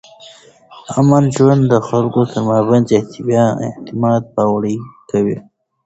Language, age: Pashto, 19-29